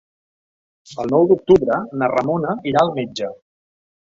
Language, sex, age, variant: Catalan, male, 40-49, Central